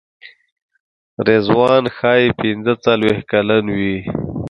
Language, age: Pashto, 30-39